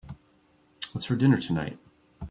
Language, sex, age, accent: English, male, 40-49, United States English